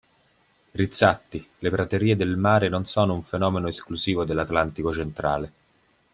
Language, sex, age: Italian, male, 30-39